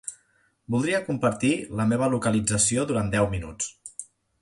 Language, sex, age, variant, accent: Catalan, male, 30-39, Central, central